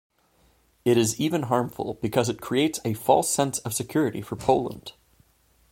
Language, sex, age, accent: English, male, 30-39, United States English